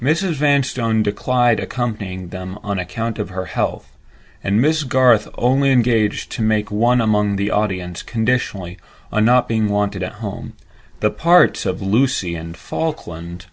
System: none